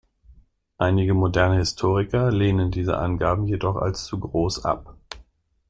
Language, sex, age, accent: German, male, 40-49, Deutschland Deutsch